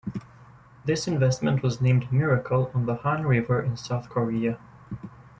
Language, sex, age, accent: English, male, 19-29, United States English